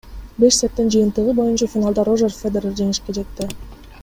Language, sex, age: Kyrgyz, female, 19-29